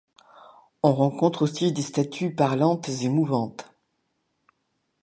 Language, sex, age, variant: French, female, 60-69, Français de métropole